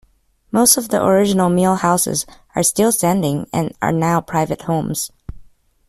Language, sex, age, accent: English, female, 19-29, United States English